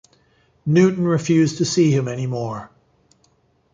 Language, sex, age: English, male, 40-49